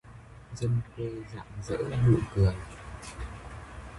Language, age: Vietnamese, 19-29